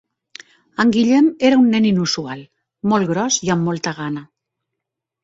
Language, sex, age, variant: Catalan, female, 70-79, Central